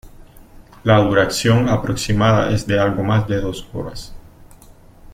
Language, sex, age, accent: Spanish, male, 30-39, Caribe: Cuba, Venezuela, Puerto Rico, República Dominicana, Panamá, Colombia caribeña, México caribeño, Costa del golfo de México